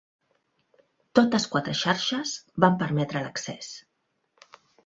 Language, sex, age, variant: Catalan, female, 40-49, Central